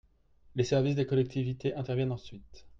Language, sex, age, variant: French, male, 30-39, Français de métropole